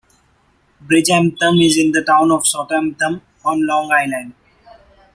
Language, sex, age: English, male, 19-29